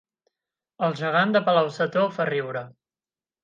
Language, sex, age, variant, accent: Catalan, male, 19-29, Central, central